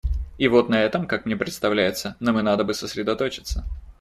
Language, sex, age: Russian, male, 19-29